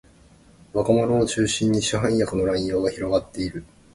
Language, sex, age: Japanese, male, 30-39